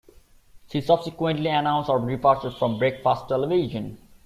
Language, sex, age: English, male, 19-29